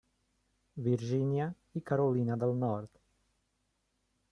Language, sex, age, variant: Catalan, male, 30-39, Central